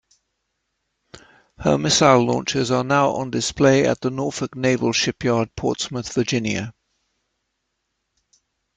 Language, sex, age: English, male, 70-79